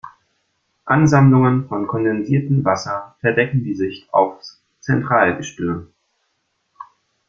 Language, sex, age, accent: German, male, 19-29, Deutschland Deutsch